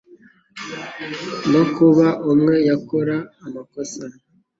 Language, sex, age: Kinyarwanda, male, 19-29